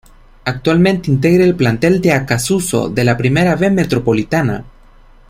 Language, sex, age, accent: Spanish, male, 19-29, América central